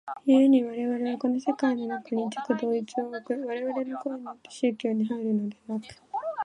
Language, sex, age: Japanese, female, under 19